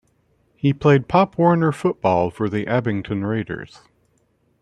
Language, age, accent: English, 40-49, United States English